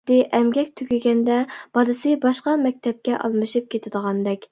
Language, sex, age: Uyghur, female, 19-29